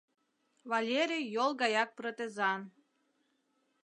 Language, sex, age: Mari, female, 30-39